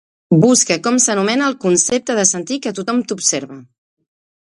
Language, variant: Catalan, Central